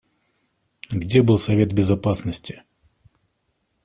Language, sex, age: Russian, male, 30-39